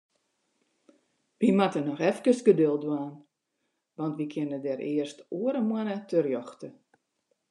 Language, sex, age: Western Frisian, female, 60-69